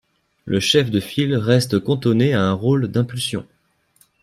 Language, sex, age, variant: French, male, 19-29, Français de métropole